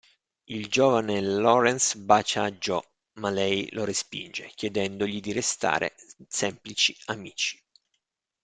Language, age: Italian, 40-49